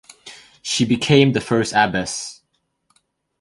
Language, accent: English, Malaysian English